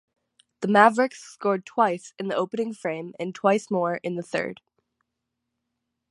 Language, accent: English, United States English; midwest